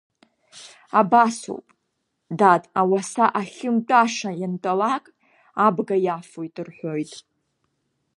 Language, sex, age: Abkhazian, female, under 19